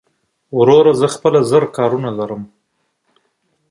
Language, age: Pashto, 40-49